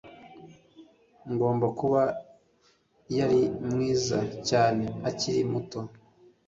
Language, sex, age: Kinyarwanda, male, 40-49